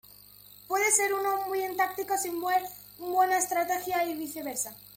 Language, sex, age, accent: Spanish, female, under 19, España: Centro-Sur peninsular (Madrid, Toledo, Castilla-La Mancha)